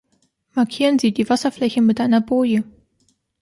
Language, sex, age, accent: German, female, 19-29, Deutschland Deutsch